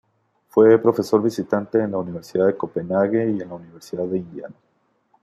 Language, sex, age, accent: Spanish, male, 30-39, México